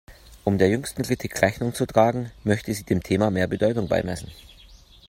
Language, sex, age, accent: German, male, 40-49, Deutschland Deutsch